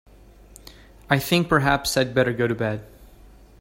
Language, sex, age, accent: English, male, 30-39, United States English